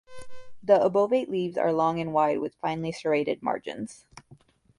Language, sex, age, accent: English, female, 19-29, United States English